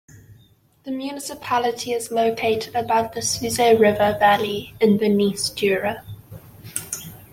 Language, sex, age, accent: English, female, 19-29, Southern African (South Africa, Zimbabwe, Namibia)